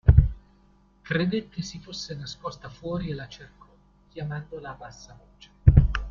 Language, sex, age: Italian, male, 50-59